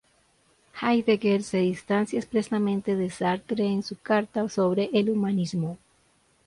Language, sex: Spanish, female